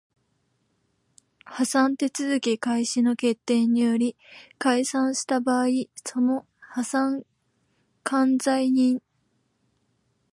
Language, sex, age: Japanese, female, 19-29